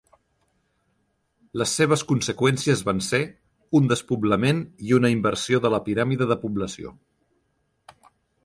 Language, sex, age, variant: Catalan, male, 30-39, Central